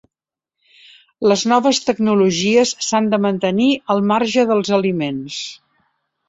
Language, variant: Catalan, Central